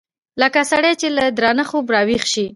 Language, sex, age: Pashto, female, 19-29